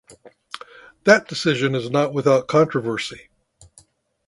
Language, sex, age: English, male, 60-69